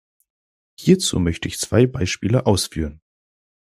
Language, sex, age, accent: German, male, 19-29, Deutschland Deutsch